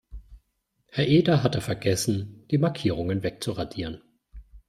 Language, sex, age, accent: German, male, 40-49, Deutschland Deutsch